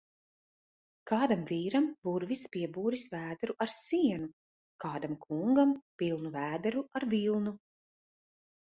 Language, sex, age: Latvian, female, 30-39